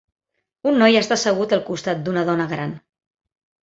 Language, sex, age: Catalan, female, 40-49